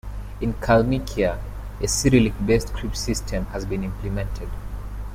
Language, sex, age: English, male, 19-29